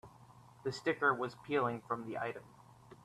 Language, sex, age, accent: English, male, 19-29, United States English